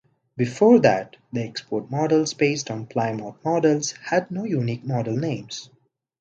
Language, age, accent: English, 19-29, India and South Asia (India, Pakistan, Sri Lanka)